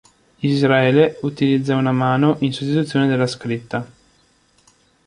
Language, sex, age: Italian, male, 19-29